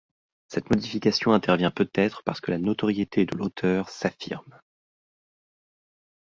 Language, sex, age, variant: French, male, 30-39, Français de métropole